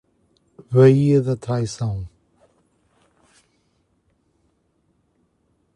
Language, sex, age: Portuguese, male, 40-49